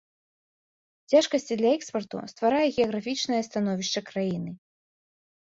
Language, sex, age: Belarusian, female, 19-29